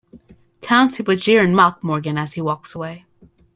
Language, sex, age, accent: English, female, under 19, United States English